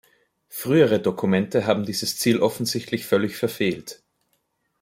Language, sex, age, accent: German, male, 30-39, Österreichisches Deutsch